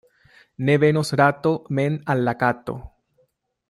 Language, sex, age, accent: Esperanto, male, 19-29, Internacia